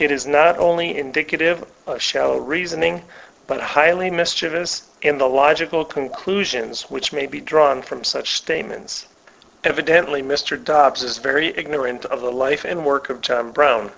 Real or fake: real